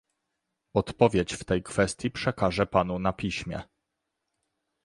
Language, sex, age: Polish, male, 30-39